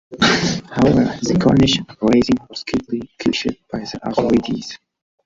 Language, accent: English, United States English